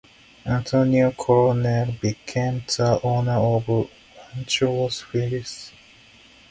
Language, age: English, 19-29